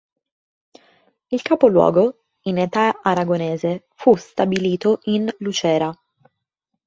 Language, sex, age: Italian, female, 19-29